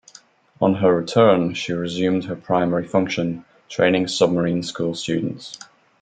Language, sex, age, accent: English, male, 30-39, England English